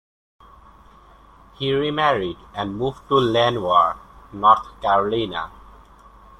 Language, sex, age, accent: English, male, 19-29, United States English